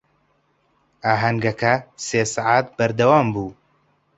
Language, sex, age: Central Kurdish, male, 19-29